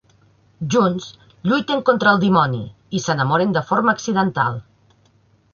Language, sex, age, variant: Catalan, female, 30-39, Central